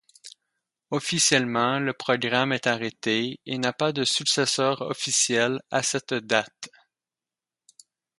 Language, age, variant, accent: French, 19-29, Français d'Amérique du Nord, Français du Canada